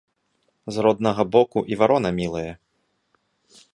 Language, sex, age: Belarusian, male, 30-39